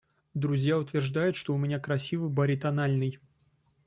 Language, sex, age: Russian, male, 30-39